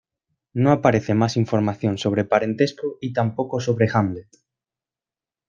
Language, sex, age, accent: Spanish, male, 19-29, España: Centro-Sur peninsular (Madrid, Toledo, Castilla-La Mancha)